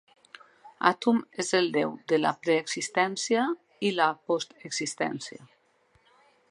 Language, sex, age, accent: Catalan, female, 40-49, valencià